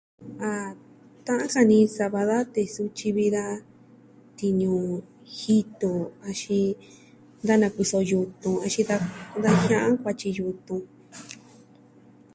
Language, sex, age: Southwestern Tlaxiaco Mixtec, female, 19-29